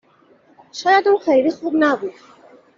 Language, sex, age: Persian, female, 19-29